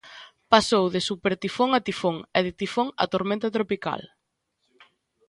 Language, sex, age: Galician, female, 19-29